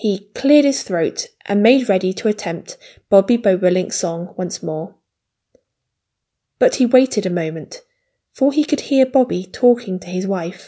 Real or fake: real